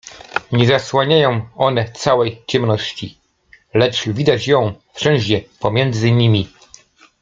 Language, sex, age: Polish, male, 40-49